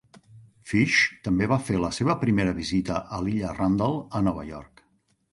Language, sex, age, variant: Catalan, male, 50-59, Central